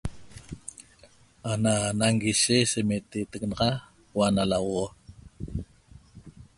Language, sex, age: Toba, female, 50-59